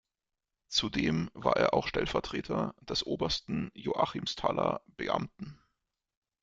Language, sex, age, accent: German, male, 30-39, Deutschland Deutsch